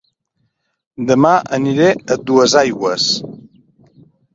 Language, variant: Catalan, Central